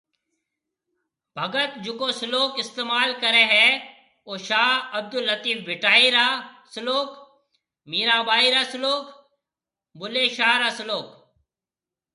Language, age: Marwari (Pakistan), 30-39